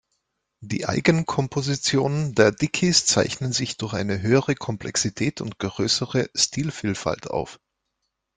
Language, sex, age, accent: German, male, 40-49, Österreichisches Deutsch